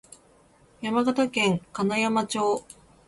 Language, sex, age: Japanese, female, 30-39